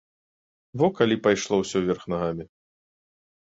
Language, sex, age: Belarusian, male, 30-39